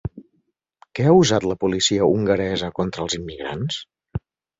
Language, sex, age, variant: Catalan, male, 40-49, Central